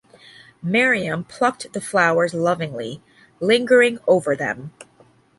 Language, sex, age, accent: English, female, 40-49, United States English